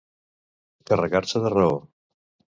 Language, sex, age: Catalan, male, 60-69